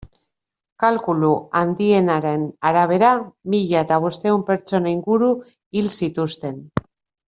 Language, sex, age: Basque, female, 40-49